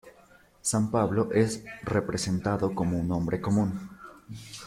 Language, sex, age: Spanish, male, 19-29